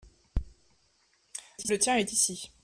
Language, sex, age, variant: French, female, 19-29, Français de métropole